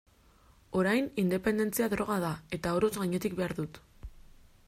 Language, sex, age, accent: Basque, female, 19-29, Mendebalekoa (Araba, Bizkaia, Gipuzkoako mendebaleko herri batzuk)